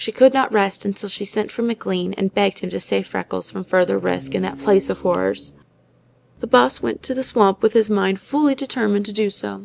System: none